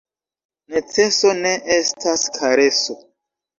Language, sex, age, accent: Esperanto, male, 19-29, Internacia